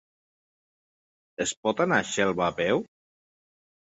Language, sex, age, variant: Catalan, male, 50-59, Central